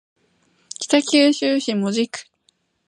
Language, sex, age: Japanese, female, 19-29